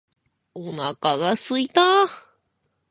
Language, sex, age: Japanese, male, 19-29